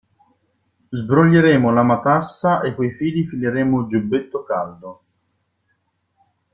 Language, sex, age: Italian, male, 19-29